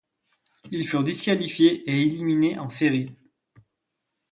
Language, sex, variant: French, male, Français de métropole